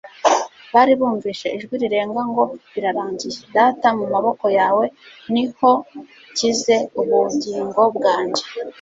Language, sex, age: Kinyarwanda, female, 30-39